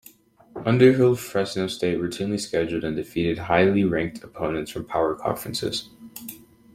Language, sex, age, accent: English, male, under 19, United States English